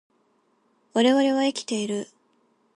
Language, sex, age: Japanese, female, 19-29